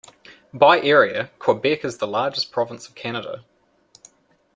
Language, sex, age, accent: English, male, 19-29, New Zealand English